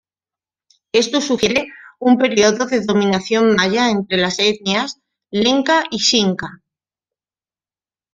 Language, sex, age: Spanish, female, 40-49